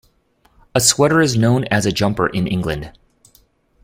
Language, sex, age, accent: English, male, 40-49, United States English